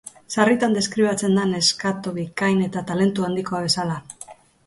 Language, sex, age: Basque, female, 50-59